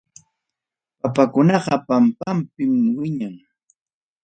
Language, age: Ayacucho Quechua, 60-69